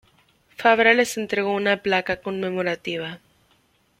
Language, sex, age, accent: Spanish, female, 19-29, México